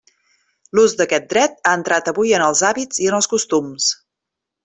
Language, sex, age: Catalan, female, 40-49